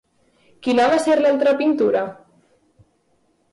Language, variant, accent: Catalan, Valencià meridional, valencià